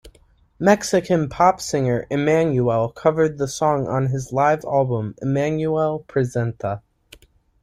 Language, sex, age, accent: English, male, 19-29, United States English